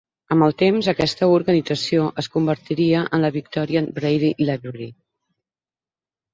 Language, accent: Catalan, balear; central